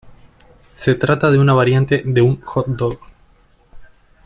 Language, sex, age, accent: Spanish, male, 19-29, Rioplatense: Argentina, Uruguay, este de Bolivia, Paraguay